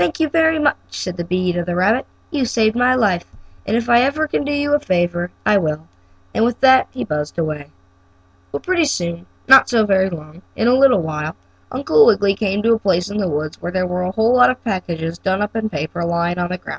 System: none